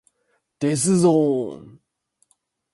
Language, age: English, 19-29